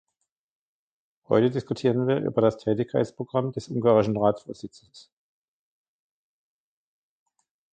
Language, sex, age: German, male, 50-59